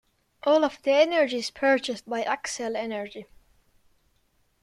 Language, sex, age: English, male, under 19